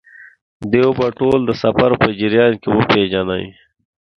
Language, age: Pashto, 30-39